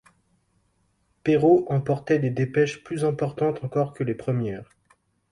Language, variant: French, Français de métropole